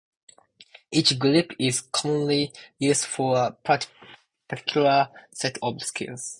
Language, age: English, 19-29